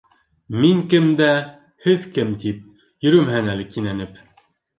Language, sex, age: Bashkir, male, 19-29